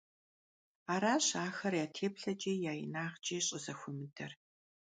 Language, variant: Kabardian, Адыгэбзэ (Къэбэрдей, Кирил, псоми зэдай)